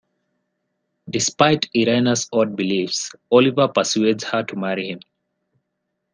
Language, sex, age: English, male, 19-29